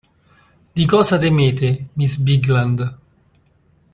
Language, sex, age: Italian, male, 50-59